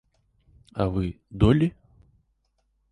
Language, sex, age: Russian, male, 30-39